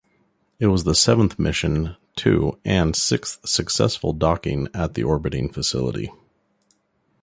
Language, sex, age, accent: English, male, 40-49, United States English